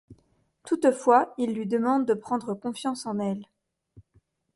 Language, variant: French, Français de métropole